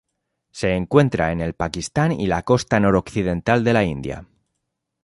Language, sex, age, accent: Spanish, male, 19-29, España: Norte peninsular (Asturias, Castilla y León, Cantabria, País Vasco, Navarra, Aragón, La Rioja, Guadalajara, Cuenca)